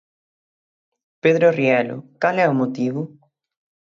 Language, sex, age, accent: Galician, male, 19-29, Atlántico (seseo e gheada); Normativo (estándar)